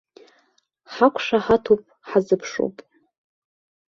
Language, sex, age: Abkhazian, female, 19-29